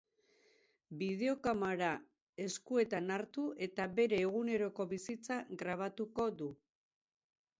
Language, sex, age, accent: Basque, female, 70-79, Erdialdekoa edo Nafarra (Gipuzkoa, Nafarroa)